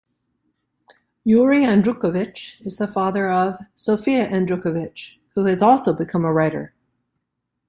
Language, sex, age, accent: English, female, 50-59, United States English